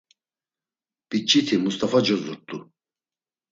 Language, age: Laz, 50-59